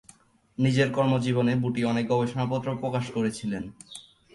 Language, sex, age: Bengali, male, 19-29